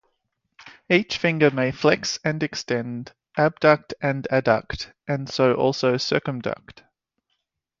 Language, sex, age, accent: English, male, 30-39, Australian English